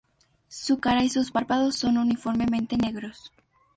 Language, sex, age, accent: Spanish, female, 19-29, México